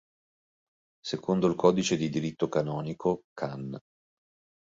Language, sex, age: Italian, male, 40-49